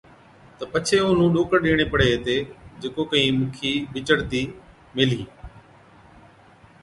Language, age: Od, 50-59